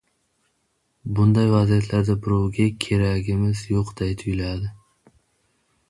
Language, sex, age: Uzbek, male, 19-29